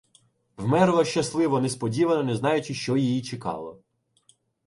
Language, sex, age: Ukrainian, male, 19-29